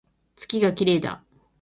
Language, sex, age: Japanese, female, 50-59